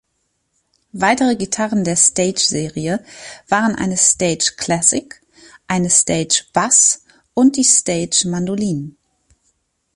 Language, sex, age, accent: German, female, 30-39, Deutschland Deutsch